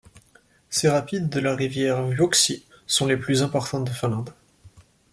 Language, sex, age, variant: French, male, 19-29, Français de métropole